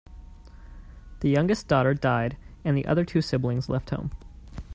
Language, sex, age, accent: English, male, 19-29, United States English